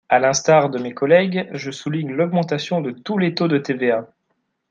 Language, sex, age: French, male, 19-29